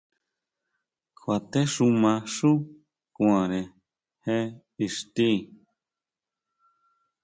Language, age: Huautla Mazatec, 19-29